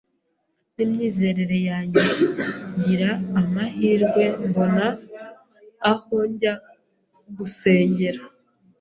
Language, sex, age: Kinyarwanda, female, 19-29